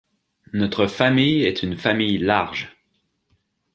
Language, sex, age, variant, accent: French, male, 30-39, Français d'Amérique du Nord, Français du Canada